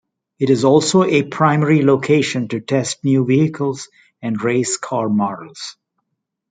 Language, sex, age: English, male, 50-59